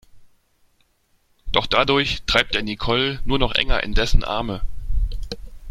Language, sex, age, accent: German, male, 30-39, Deutschland Deutsch